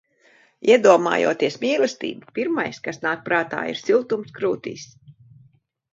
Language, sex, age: Latvian, female, 60-69